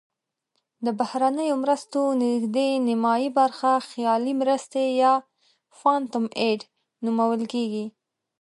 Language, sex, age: Pashto, female, 19-29